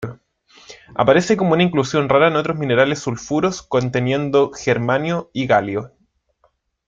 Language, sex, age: Spanish, male, 19-29